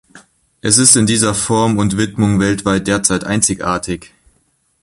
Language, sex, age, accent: German, male, 19-29, Deutschland Deutsch